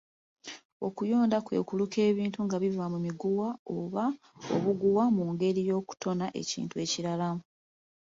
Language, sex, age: Ganda, female, 30-39